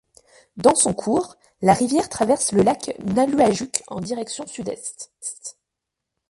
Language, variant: French, Français de métropole